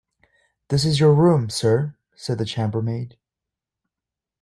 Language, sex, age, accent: English, male, 19-29, Canadian English